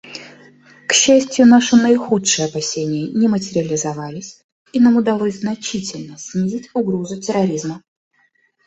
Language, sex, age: Russian, female, 19-29